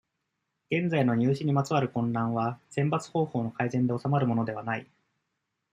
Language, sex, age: Japanese, male, 19-29